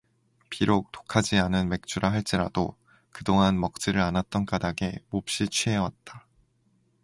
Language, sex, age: Korean, male, 19-29